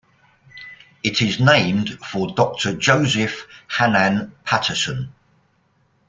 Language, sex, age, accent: English, male, 60-69, England English